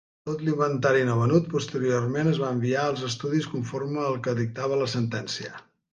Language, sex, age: Catalan, male, 70-79